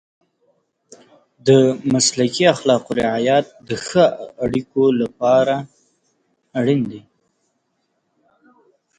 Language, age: Pashto, 19-29